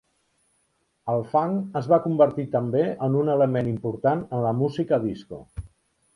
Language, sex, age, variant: Catalan, male, 50-59, Central